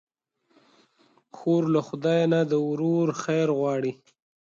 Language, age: Pashto, 30-39